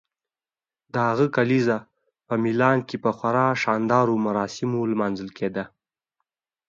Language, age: Pashto, under 19